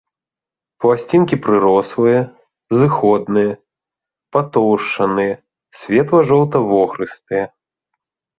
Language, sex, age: Belarusian, male, 30-39